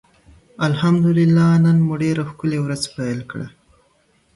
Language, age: Pashto, 19-29